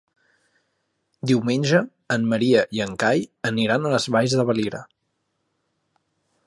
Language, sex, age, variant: Catalan, male, 19-29, Central